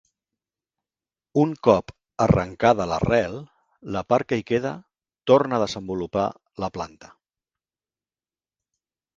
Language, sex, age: Catalan, male, 50-59